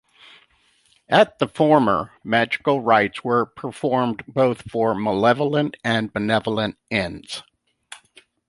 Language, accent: English, United States English